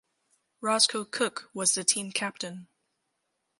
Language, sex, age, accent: English, female, under 19, United States English